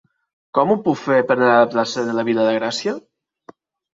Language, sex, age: Catalan, male, 40-49